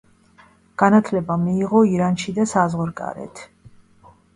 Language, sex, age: Georgian, female, 40-49